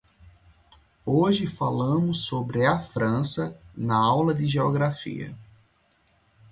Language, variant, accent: Portuguese, Portuguese (Brasil), Nordestino